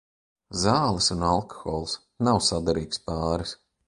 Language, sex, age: Latvian, male, 40-49